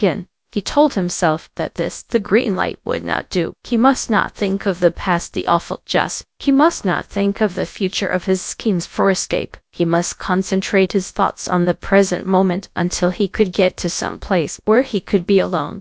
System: TTS, GradTTS